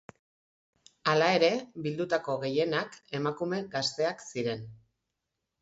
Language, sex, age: Basque, female, 40-49